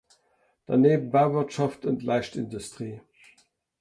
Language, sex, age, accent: German, male, 50-59, Deutschland Deutsch